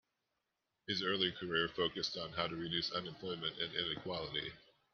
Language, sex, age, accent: English, male, 30-39, United States English